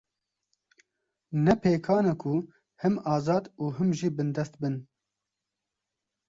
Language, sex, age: Kurdish, male, 19-29